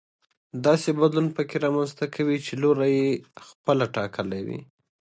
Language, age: Pashto, 19-29